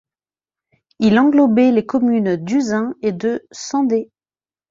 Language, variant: French, Français de métropole